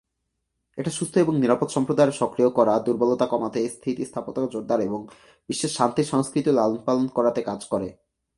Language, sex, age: Bengali, male, 19-29